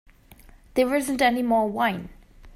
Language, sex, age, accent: English, female, 19-29, England English